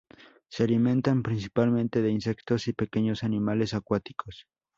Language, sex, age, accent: Spanish, male, under 19, México